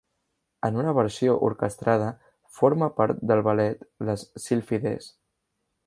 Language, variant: Catalan, Central